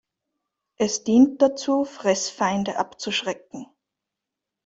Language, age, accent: German, 19-29, Österreichisches Deutsch